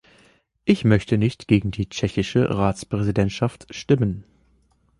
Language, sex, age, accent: German, male, 19-29, Deutschland Deutsch